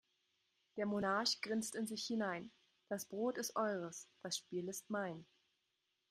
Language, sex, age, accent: German, female, 19-29, Deutschland Deutsch